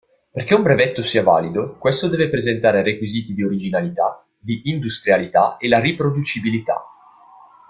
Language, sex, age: Italian, male, 19-29